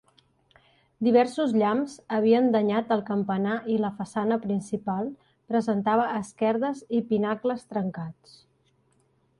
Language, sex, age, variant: Catalan, female, 40-49, Central